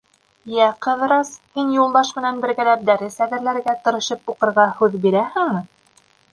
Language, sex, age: Bashkir, female, 19-29